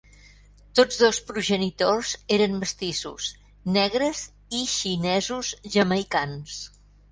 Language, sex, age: Catalan, female, 70-79